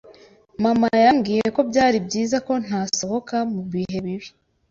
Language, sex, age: Kinyarwanda, female, 19-29